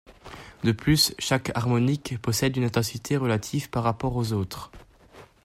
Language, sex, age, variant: French, male, under 19, Français de métropole